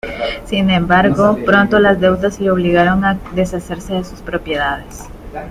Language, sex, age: Spanish, female, 19-29